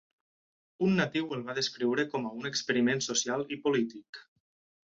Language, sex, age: Catalan, male, 30-39